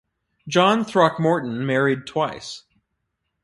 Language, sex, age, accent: English, male, 19-29, United States English